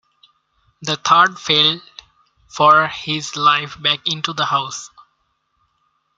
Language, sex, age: English, male, 19-29